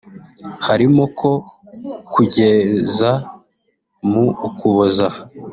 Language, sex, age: Kinyarwanda, male, 19-29